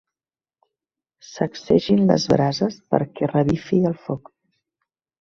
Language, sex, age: Catalan, female, 40-49